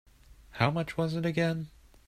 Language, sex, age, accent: English, male, 19-29, United States English